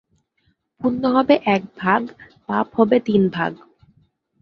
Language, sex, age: Bengali, female, 19-29